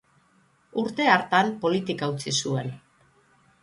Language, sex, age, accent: Basque, female, 40-49, Mendebalekoa (Araba, Bizkaia, Gipuzkoako mendebaleko herri batzuk)